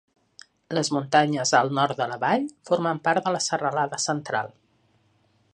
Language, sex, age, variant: Catalan, female, 50-59, Nord-Occidental